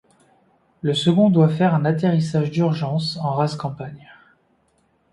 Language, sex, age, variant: French, male, 19-29, Français de métropole